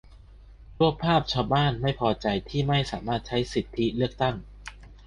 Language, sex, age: Thai, male, 19-29